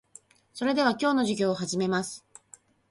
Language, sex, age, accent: Japanese, female, 40-49, 標準語